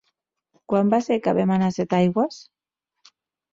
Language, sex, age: Catalan, female, 40-49